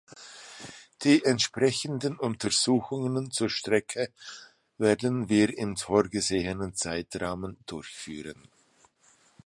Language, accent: German, Schweizerdeutsch